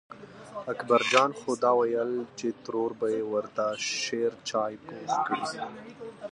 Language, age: Pashto, 19-29